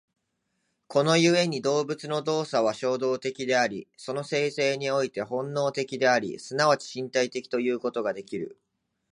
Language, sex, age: Japanese, male, 19-29